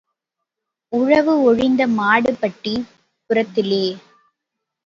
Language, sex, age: Tamil, female, under 19